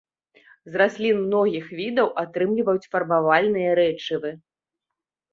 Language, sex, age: Belarusian, female, 30-39